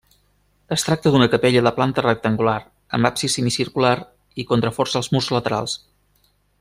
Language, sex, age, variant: Catalan, male, 30-39, Central